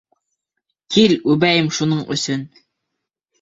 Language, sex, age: Bashkir, male, under 19